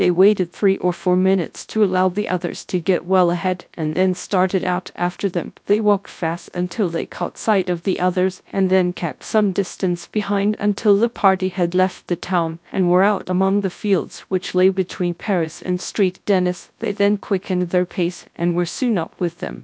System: TTS, GradTTS